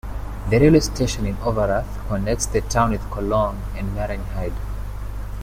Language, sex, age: English, male, 19-29